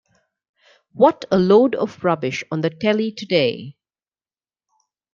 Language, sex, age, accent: English, female, 40-49, India and South Asia (India, Pakistan, Sri Lanka)